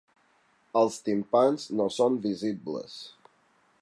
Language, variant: Catalan, Balear